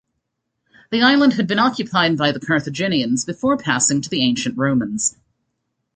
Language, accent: English, Canadian English